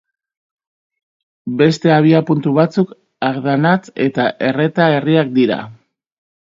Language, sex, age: Basque, male, 30-39